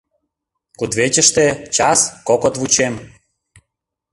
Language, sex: Mari, male